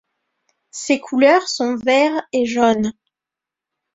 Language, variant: French, Français de métropole